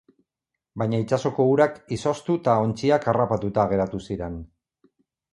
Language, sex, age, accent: Basque, male, 50-59, Mendebalekoa (Araba, Bizkaia, Gipuzkoako mendebaleko herri batzuk)